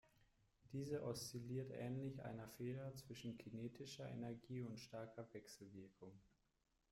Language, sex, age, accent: German, male, 30-39, Deutschland Deutsch